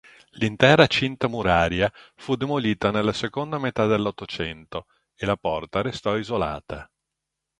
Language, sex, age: Italian, male, 50-59